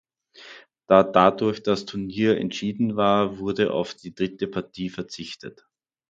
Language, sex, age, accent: German, male, 30-39, Österreichisches Deutsch